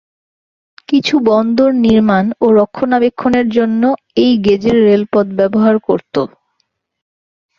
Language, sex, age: Bengali, female, 19-29